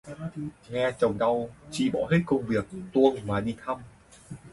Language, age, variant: Vietnamese, 19-29, Hà Nội